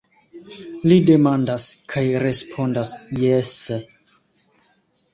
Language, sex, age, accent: Esperanto, male, 19-29, Internacia